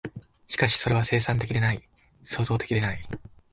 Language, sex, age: Japanese, male, under 19